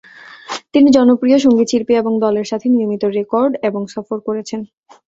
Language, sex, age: Bengali, female, 19-29